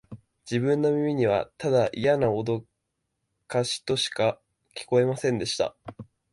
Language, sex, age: Japanese, male, 19-29